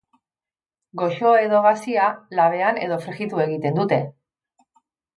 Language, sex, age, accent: Basque, female, 50-59, Mendebalekoa (Araba, Bizkaia, Gipuzkoako mendebaleko herri batzuk)